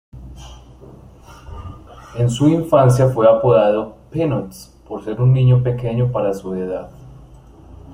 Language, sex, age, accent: Spanish, male, 19-29, Andino-Pacífico: Colombia, Perú, Ecuador, oeste de Bolivia y Venezuela andina